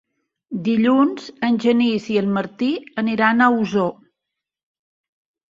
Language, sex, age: Catalan, female, 50-59